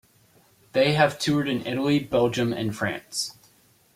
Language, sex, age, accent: English, male, under 19, United States English